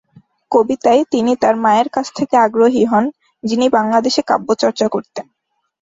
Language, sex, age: Bengali, female, under 19